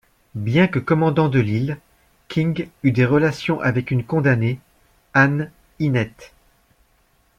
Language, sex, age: French, male, 50-59